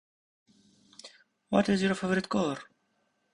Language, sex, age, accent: English, male, 40-49, United States English